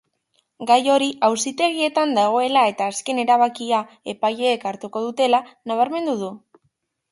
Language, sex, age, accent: Basque, female, under 19, Mendebalekoa (Araba, Bizkaia, Gipuzkoako mendebaleko herri batzuk)